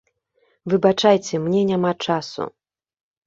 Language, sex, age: Belarusian, female, 30-39